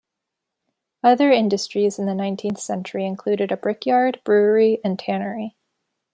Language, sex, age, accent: English, female, 19-29, United States English